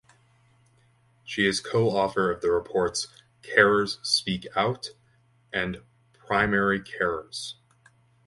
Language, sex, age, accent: English, male, 19-29, Canadian English